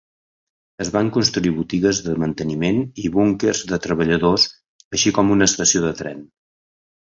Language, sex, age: Catalan, male, 50-59